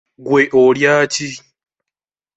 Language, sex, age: Ganda, male, 19-29